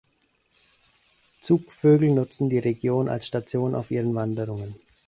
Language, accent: German, Deutschland Deutsch